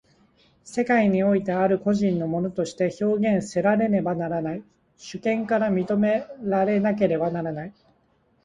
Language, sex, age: Japanese, male, 30-39